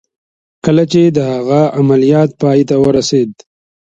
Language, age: Pashto, 30-39